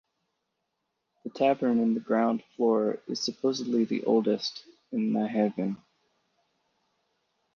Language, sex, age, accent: English, male, 30-39, United States English